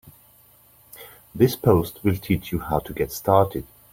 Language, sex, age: English, male, 40-49